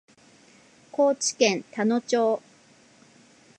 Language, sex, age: Japanese, female, 40-49